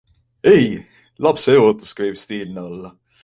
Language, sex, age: Estonian, male, 19-29